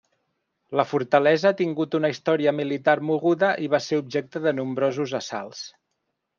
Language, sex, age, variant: Catalan, male, 50-59, Central